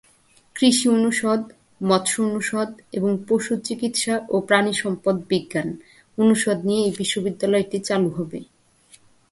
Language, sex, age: Bengali, female, 30-39